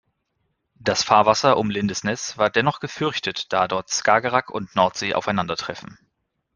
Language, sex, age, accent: German, male, 30-39, Deutschland Deutsch